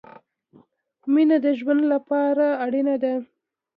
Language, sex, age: Pashto, female, 19-29